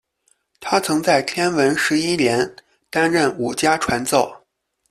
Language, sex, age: Chinese, male, 30-39